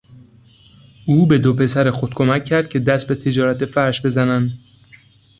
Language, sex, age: Persian, male, 19-29